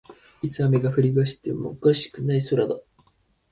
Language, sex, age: Japanese, male, 19-29